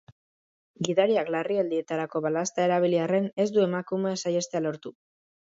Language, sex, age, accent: Basque, male, under 19, Mendebalekoa (Araba, Bizkaia, Gipuzkoako mendebaleko herri batzuk)